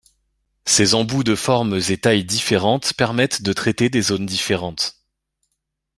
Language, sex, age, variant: French, male, 19-29, Français de métropole